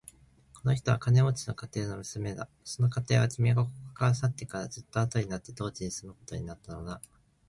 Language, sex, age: Japanese, male, 19-29